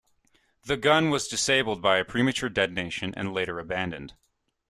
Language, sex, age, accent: English, male, 19-29, Canadian English